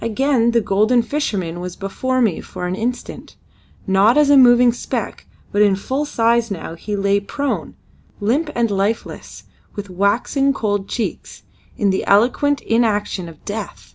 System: none